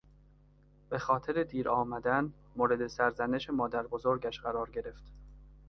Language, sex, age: Persian, male, 19-29